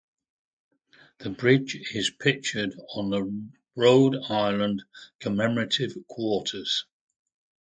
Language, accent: English, England English